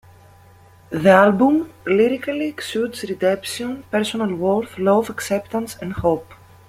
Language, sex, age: English, female, 30-39